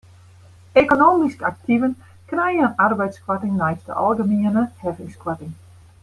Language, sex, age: Western Frisian, female, 40-49